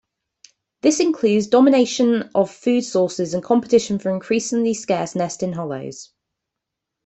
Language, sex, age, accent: English, female, 30-39, England English